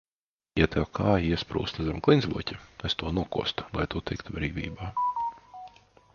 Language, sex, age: Latvian, male, 50-59